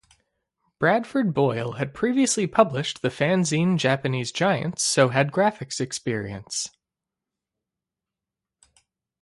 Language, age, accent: English, 19-29, United States English; midwest